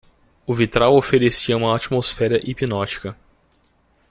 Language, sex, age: Portuguese, male, 19-29